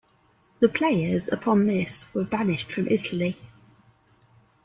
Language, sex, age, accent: English, female, 30-39, England English